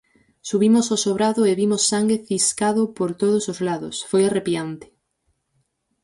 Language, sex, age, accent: Galician, female, 19-29, Oriental (común en zona oriental)